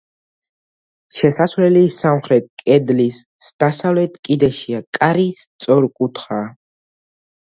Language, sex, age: Georgian, male, under 19